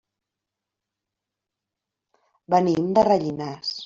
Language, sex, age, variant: Catalan, female, 50-59, Central